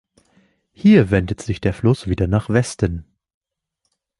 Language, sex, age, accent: German, male, 19-29, Deutschland Deutsch